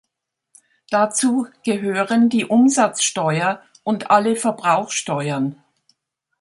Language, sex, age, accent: German, female, 70-79, Deutschland Deutsch